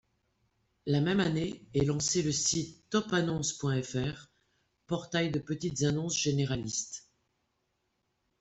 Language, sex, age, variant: French, female, 60-69, Français de métropole